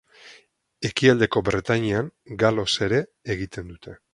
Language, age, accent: Basque, 40-49, Mendebalekoa (Araba, Bizkaia, Gipuzkoako mendebaleko herri batzuk)